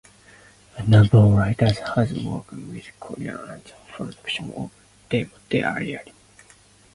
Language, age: English, 19-29